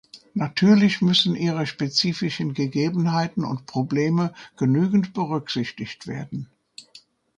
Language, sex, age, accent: German, female, 70-79, Deutschland Deutsch